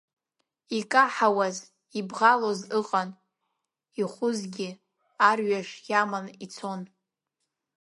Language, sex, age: Abkhazian, female, under 19